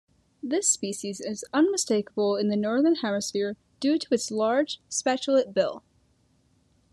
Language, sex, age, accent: English, female, under 19, United States English